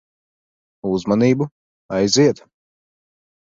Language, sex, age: Latvian, male, 19-29